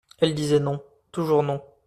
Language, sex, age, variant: French, male, 19-29, Français d'Europe